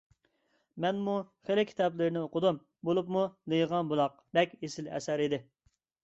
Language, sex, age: Uyghur, male, 30-39